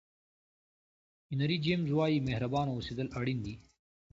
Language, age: Pashto, 19-29